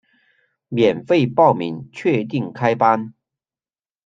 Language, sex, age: Chinese, male, 40-49